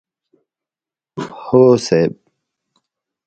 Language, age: Pashto, 19-29